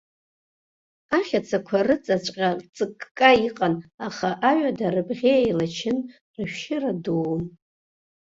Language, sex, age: Abkhazian, female, 60-69